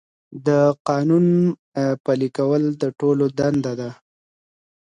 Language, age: Pashto, 30-39